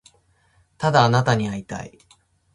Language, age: Japanese, 19-29